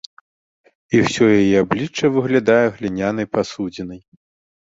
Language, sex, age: Belarusian, male, 19-29